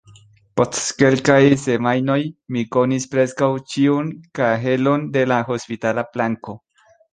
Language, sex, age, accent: Esperanto, male, 19-29, Internacia